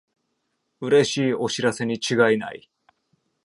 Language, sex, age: Japanese, male, 19-29